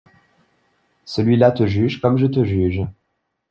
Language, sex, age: French, male, 19-29